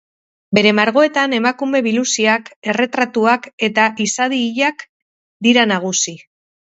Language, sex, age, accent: Basque, female, 40-49, Mendebalekoa (Araba, Bizkaia, Gipuzkoako mendebaleko herri batzuk)